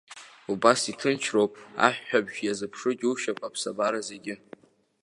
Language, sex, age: Abkhazian, male, under 19